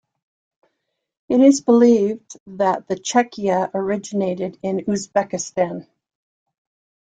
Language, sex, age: English, female, 60-69